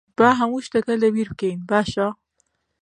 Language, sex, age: Central Kurdish, female, 30-39